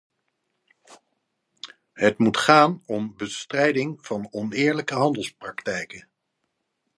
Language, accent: Dutch, Nederlands Nederlands